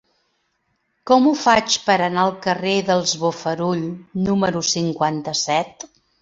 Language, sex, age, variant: Catalan, female, 50-59, Central